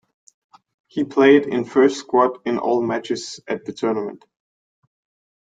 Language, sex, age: English, male, 19-29